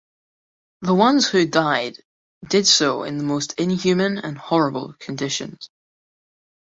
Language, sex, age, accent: English, male, under 19, Scottish English